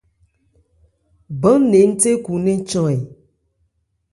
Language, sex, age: Ebrié, female, 30-39